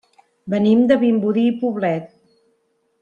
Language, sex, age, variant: Catalan, female, 50-59, Central